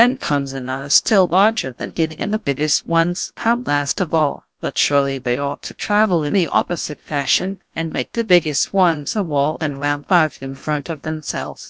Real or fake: fake